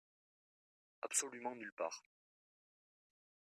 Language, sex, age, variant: French, male, 30-39, Français de métropole